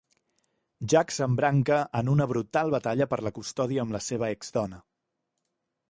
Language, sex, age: Catalan, male, 19-29